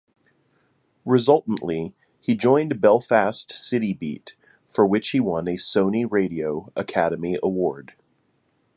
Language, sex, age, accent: English, male, 30-39, United States English